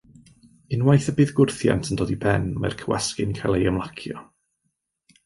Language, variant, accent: Welsh, North-Western Welsh, Y Deyrnas Unedig Cymraeg